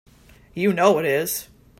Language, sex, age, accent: English, female, 30-39, United States English